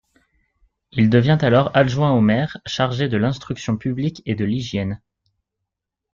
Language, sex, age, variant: French, male, 19-29, Français de métropole